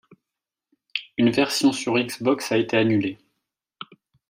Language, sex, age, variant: French, male, 40-49, Français de métropole